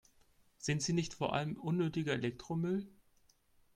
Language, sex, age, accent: German, male, 30-39, Deutschland Deutsch